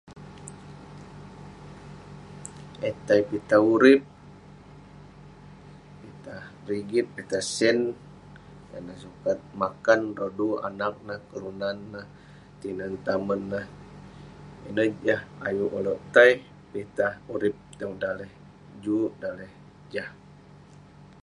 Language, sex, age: Western Penan, male, 19-29